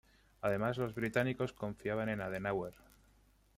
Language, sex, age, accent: Spanish, male, 30-39, España: Centro-Sur peninsular (Madrid, Toledo, Castilla-La Mancha)